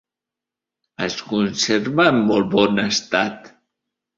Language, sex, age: Catalan, male, 40-49